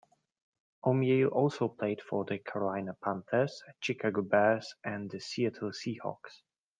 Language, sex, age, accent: English, male, 19-29, England English